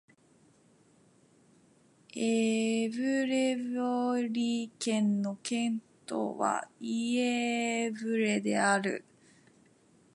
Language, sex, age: Japanese, female, 19-29